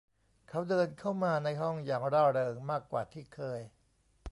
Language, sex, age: Thai, male, 50-59